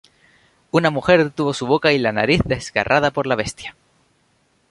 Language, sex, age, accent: Spanish, male, 19-29, España: Islas Canarias